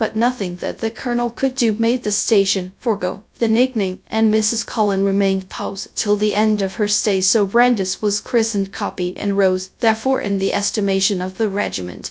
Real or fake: fake